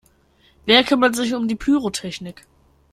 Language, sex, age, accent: German, male, under 19, Deutschland Deutsch